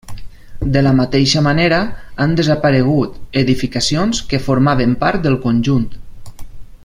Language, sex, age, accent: Catalan, male, 30-39, valencià